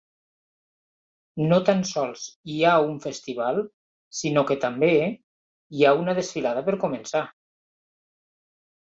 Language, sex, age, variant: Catalan, male, 50-59, Nord-Occidental